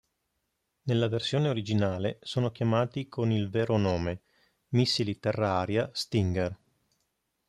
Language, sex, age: Italian, male, 50-59